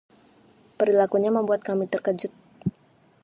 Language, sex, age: Indonesian, female, 19-29